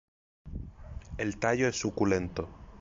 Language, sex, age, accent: Spanish, male, 19-29, España: Sur peninsular (Andalucia, Extremadura, Murcia)